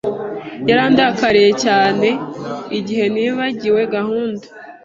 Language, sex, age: Kinyarwanda, female, 19-29